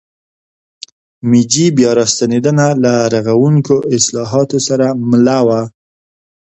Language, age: Pashto, 30-39